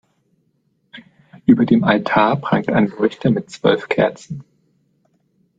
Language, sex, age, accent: German, male, 30-39, Deutschland Deutsch